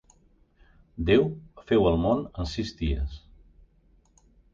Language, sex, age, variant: Catalan, male, 50-59, Central